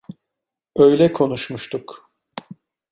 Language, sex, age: Turkish, male, 50-59